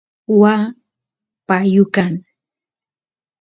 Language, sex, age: Santiago del Estero Quichua, female, 30-39